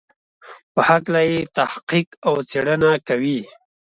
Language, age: Pashto, 30-39